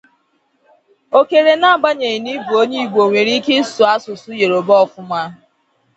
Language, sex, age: Igbo, female, 19-29